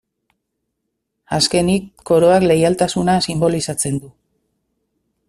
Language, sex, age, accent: Basque, female, 40-49, Mendebalekoa (Araba, Bizkaia, Gipuzkoako mendebaleko herri batzuk)